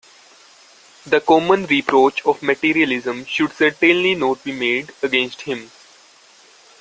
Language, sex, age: English, male, under 19